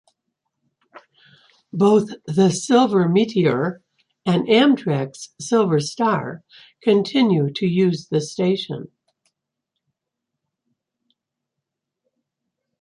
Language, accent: English, United States English